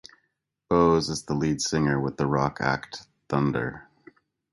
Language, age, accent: English, 40-49, United States English